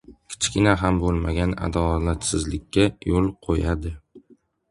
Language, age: Uzbek, 19-29